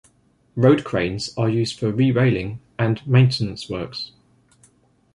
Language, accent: English, England English